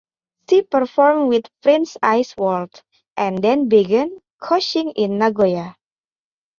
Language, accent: English, United States English